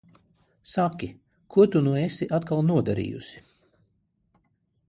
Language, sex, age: Latvian, male, 40-49